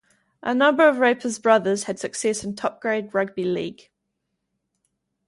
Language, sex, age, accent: English, female, 19-29, New Zealand English